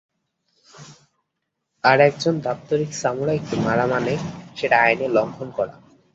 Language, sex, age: Bengali, male, under 19